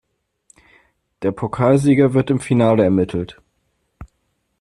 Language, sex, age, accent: German, male, 19-29, Deutschland Deutsch